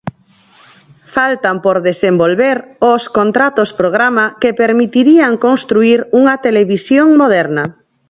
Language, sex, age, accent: Galician, female, 50-59, Normativo (estándar)